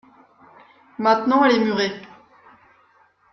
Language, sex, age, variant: French, female, 40-49, Français de métropole